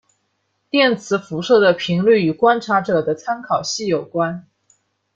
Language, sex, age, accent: Chinese, female, 19-29, 出生地：上海市